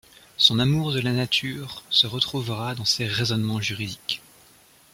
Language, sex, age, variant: French, male, 19-29, Français de métropole